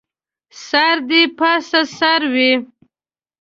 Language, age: Pashto, 19-29